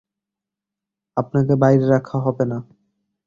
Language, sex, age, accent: Bengali, male, under 19, শুদ্ধ